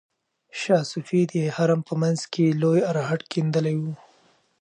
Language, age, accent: Pashto, 19-29, پکتیا ولایت، احمدزی